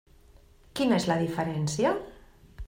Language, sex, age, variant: Catalan, female, 50-59, Central